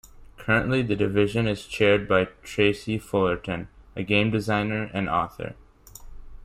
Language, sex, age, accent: English, male, under 19, United States English